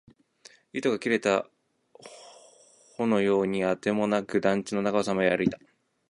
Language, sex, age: Japanese, male, 19-29